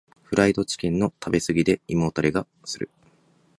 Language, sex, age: Japanese, male, 30-39